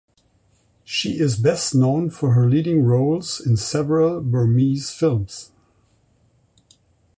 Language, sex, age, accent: English, male, 60-69, United States English